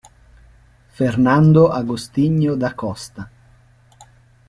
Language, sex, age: Italian, male, 40-49